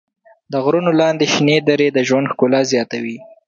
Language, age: Pashto, 19-29